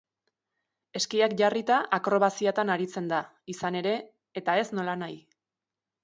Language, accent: Basque, Erdialdekoa edo Nafarra (Gipuzkoa, Nafarroa)